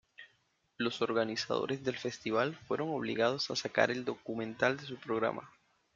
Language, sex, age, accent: Spanish, male, 19-29, Caribe: Cuba, Venezuela, Puerto Rico, República Dominicana, Panamá, Colombia caribeña, México caribeño, Costa del golfo de México